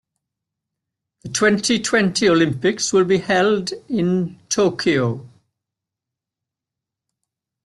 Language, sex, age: English, male, 80-89